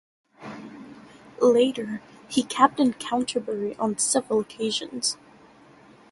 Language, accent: English, United States English